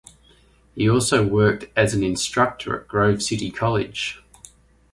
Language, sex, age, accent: English, male, 40-49, Australian English